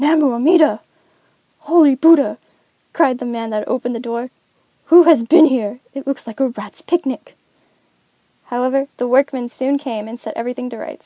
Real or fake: real